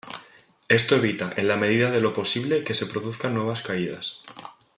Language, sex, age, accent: Spanish, male, 19-29, España: Centro-Sur peninsular (Madrid, Toledo, Castilla-La Mancha)